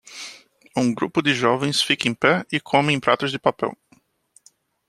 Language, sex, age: Portuguese, male, 40-49